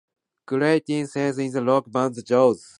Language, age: English, 19-29